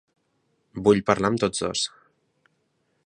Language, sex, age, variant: Catalan, male, 19-29, Central